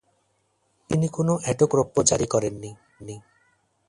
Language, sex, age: Bengali, male, 30-39